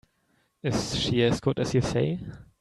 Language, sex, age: English, male, 19-29